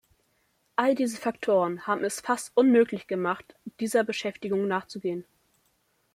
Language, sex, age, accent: German, female, under 19, Deutschland Deutsch